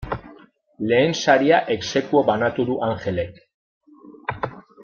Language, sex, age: Basque, male, 30-39